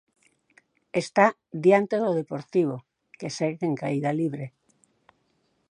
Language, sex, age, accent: Galician, female, 70-79, Atlántico (seseo e gheada)